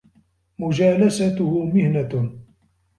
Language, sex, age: Arabic, male, 30-39